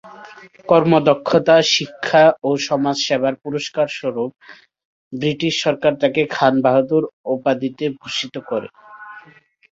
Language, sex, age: Bengali, male, 19-29